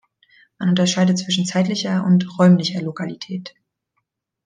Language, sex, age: German, female, 30-39